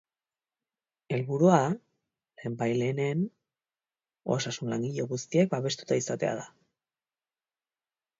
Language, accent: Basque, Erdialdekoa edo Nafarra (Gipuzkoa, Nafarroa)